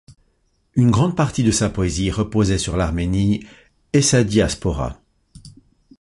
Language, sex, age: French, male, 50-59